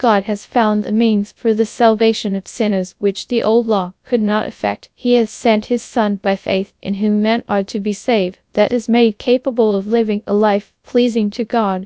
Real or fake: fake